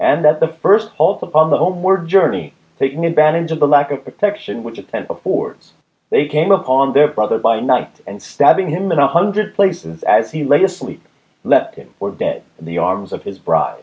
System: none